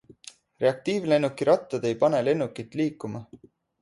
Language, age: Estonian, 30-39